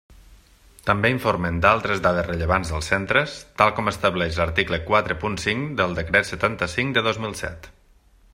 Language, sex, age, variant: Catalan, male, 30-39, Nord-Occidental